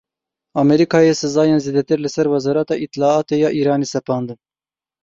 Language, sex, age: Kurdish, male, 19-29